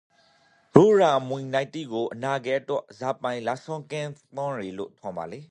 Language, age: Rakhine, 30-39